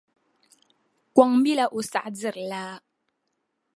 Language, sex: Dagbani, female